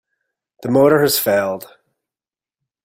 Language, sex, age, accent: English, male, 30-39, United States English